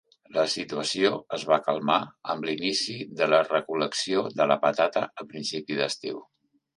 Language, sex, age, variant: Catalan, male, 60-69, Central